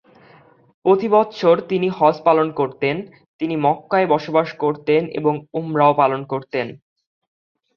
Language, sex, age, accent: Bengali, male, 19-29, Bangladeshi